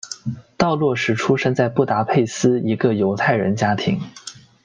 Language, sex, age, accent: Chinese, male, 19-29, 出生地：广东省